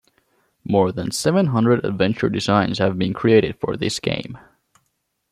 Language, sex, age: English, male, 19-29